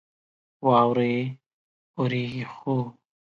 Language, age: Pashto, 19-29